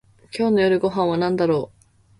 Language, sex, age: Japanese, female, 19-29